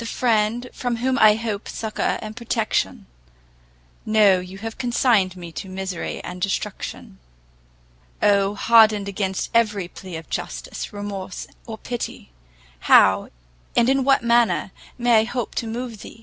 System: none